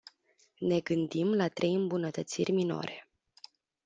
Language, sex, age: Romanian, female, 19-29